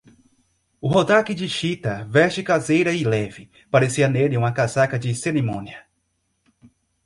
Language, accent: Portuguese, Nordestino